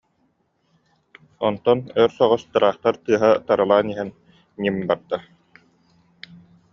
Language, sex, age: Yakut, male, 30-39